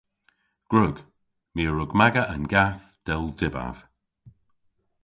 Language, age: Cornish, 50-59